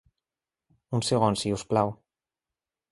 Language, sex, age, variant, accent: Catalan, male, 19-29, Valencià meridional, valencià